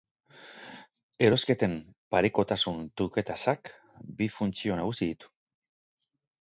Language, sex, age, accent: Basque, male, 50-59, Mendebalekoa (Araba, Bizkaia, Gipuzkoako mendebaleko herri batzuk)